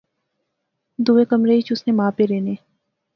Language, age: Pahari-Potwari, 19-29